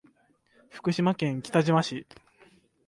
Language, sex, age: Japanese, male, under 19